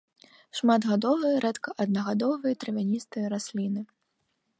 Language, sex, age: Belarusian, female, 19-29